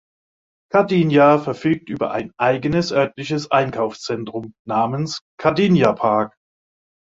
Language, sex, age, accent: German, male, 60-69, Deutschland Deutsch